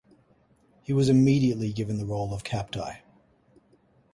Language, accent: English, Australian English